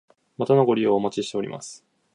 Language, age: Japanese, 19-29